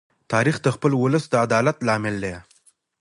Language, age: Pashto, 19-29